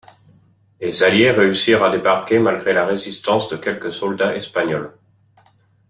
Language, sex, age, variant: French, male, 30-39, Français de métropole